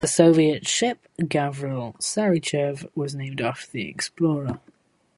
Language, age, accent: English, 19-29, England English